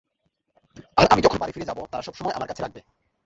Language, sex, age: Bengali, male, 19-29